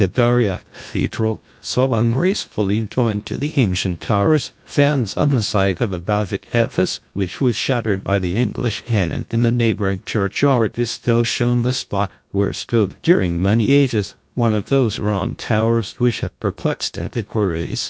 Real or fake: fake